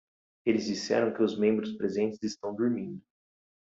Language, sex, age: Portuguese, male, 30-39